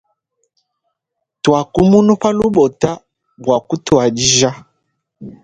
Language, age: Luba-Lulua, 19-29